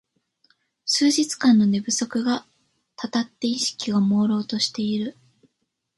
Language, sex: Japanese, female